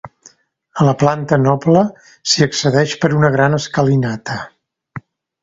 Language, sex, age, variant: Catalan, male, 50-59, Central